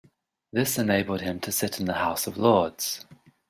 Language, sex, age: English, male, 30-39